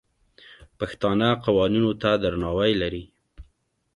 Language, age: Pashto, 19-29